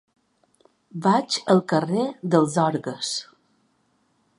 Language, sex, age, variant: Catalan, female, 50-59, Balear